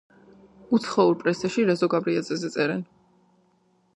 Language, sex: Georgian, female